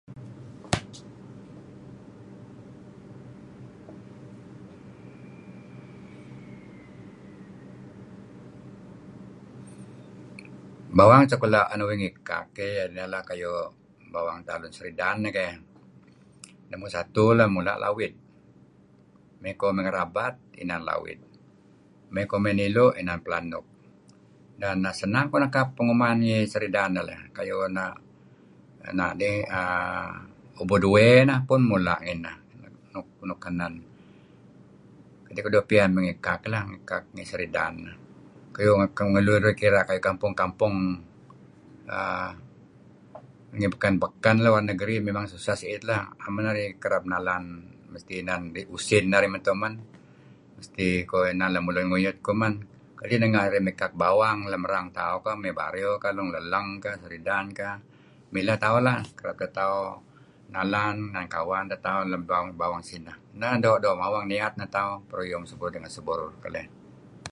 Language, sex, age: Kelabit, male, 70-79